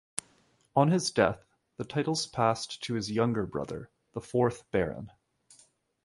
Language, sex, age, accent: English, male, 30-39, Canadian English